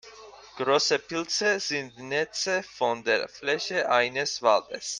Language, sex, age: German, male, under 19